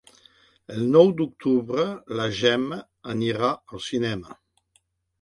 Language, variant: Catalan, Septentrional